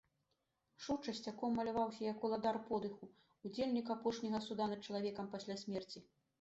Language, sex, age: Belarusian, female, 50-59